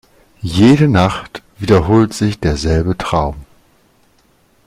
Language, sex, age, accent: German, male, 40-49, Deutschland Deutsch